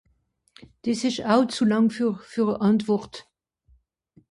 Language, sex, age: Swiss German, female, 60-69